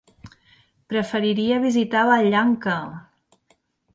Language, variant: Catalan, Central